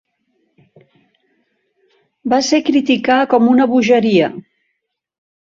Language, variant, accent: Catalan, Central, central